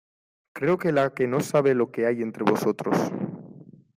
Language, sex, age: Spanish, male, 19-29